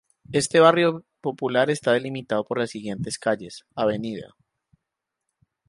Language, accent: Spanish, Caribe: Cuba, Venezuela, Puerto Rico, República Dominicana, Panamá, Colombia caribeña, México caribeño, Costa del golfo de México